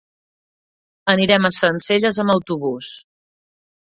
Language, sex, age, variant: Catalan, female, 40-49, Septentrional